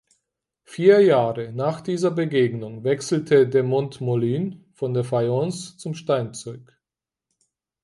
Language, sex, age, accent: German, male, 30-39, Deutschland Deutsch